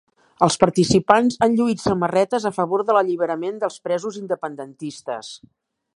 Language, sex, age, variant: Catalan, female, 50-59, Central